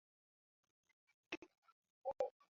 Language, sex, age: Swahili, female, 30-39